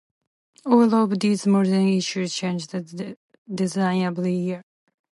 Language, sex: English, female